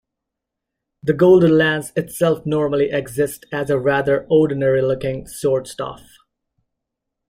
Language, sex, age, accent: English, male, 19-29, United States English